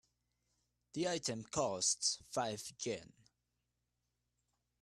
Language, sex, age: English, male, 19-29